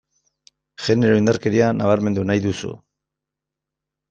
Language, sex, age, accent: Basque, male, 50-59, Mendebalekoa (Araba, Bizkaia, Gipuzkoako mendebaleko herri batzuk)